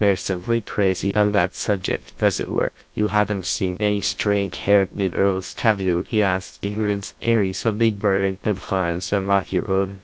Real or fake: fake